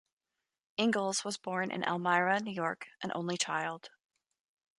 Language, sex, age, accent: English, female, 30-39, United States English